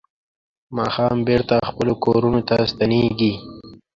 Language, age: Pashto, 19-29